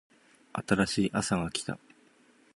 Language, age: Japanese, 30-39